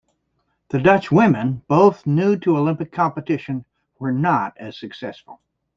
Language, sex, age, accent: English, male, 70-79, United States English